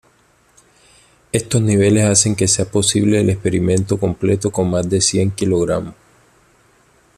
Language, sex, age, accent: Spanish, male, 19-29, Caribe: Cuba, Venezuela, Puerto Rico, República Dominicana, Panamá, Colombia caribeña, México caribeño, Costa del golfo de México